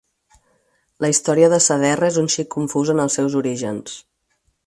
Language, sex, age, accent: Catalan, female, 40-49, estàndard